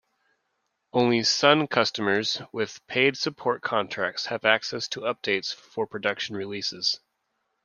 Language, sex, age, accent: English, male, 30-39, United States English